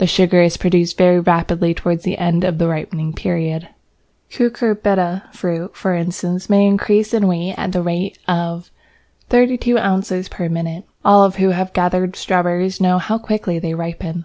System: none